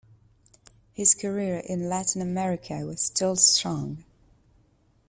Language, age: English, 19-29